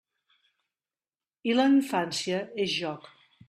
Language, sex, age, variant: Catalan, female, 40-49, Central